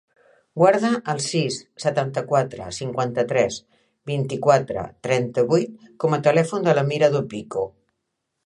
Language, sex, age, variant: Catalan, female, 60-69, Central